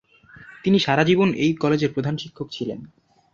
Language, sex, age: Bengali, male, under 19